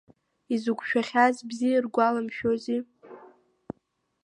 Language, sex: Abkhazian, female